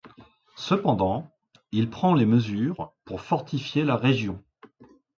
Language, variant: French, Français de métropole